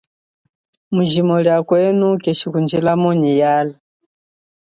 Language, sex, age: Chokwe, female, 40-49